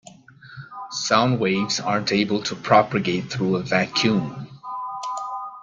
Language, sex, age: English, male, 40-49